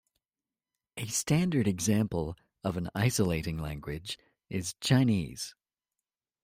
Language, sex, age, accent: English, male, 30-39, Australian English